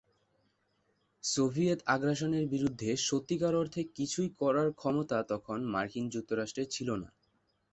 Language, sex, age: Bengali, male, 19-29